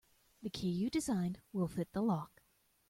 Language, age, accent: English, 30-39, United States English